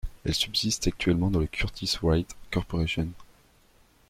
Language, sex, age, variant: French, male, 19-29, Français de métropole